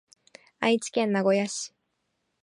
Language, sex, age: Japanese, female, 19-29